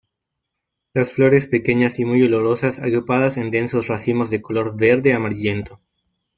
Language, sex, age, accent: Spanish, male, 19-29, México